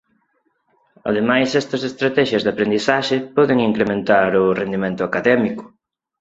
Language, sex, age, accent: Galician, male, 30-39, Neofalante